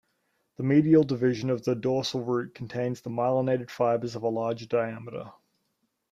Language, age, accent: English, 19-29, Australian English